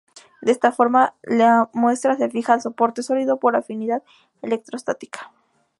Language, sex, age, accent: Spanish, female, 19-29, México